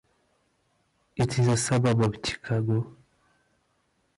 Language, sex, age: English, male, 19-29